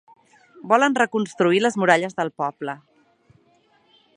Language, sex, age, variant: Catalan, female, 40-49, Central